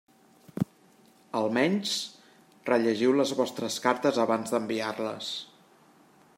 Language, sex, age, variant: Catalan, male, 40-49, Central